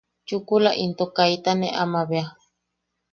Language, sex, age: Yaqui, female, 30-39